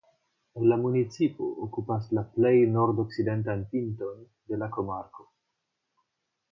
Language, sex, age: Esperanto, male, 30-39